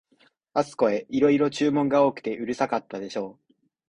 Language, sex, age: Japanese, male, 19-29